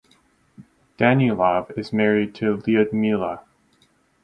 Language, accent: English, Canadian English